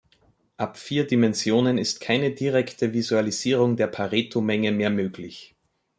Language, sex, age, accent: German, male, 30-39, Österreichisches Deutsch